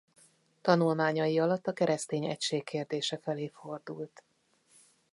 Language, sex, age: Hungarian, female, 40-49